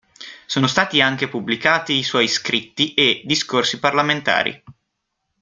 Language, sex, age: Italian, male, 19-29